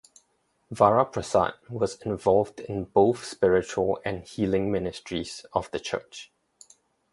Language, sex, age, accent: English, male, 19-29, Singaporean English